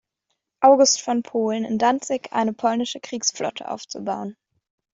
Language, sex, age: German, female, under 19